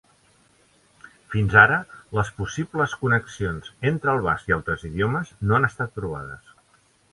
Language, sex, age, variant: Catalan, male, 60-69, Central